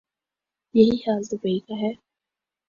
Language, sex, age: Urdu, female, 19-29